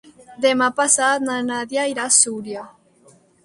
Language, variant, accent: Catalan, Nord-Occidental, aprenent (recent, des del castellà)